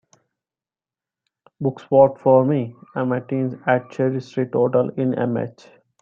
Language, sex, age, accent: English, male, 19-29, India and South Asia (India, Pakistan, Sri Lanka)